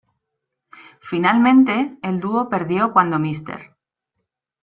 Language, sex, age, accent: Spanish, female, 40-49, España: Centro-Sur peninsular (Madrid, Toledo, Castilla-La Mancha)